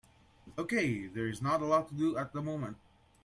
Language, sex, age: English, male, 19-29